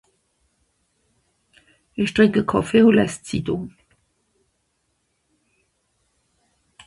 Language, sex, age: Swiss German, female, 60-69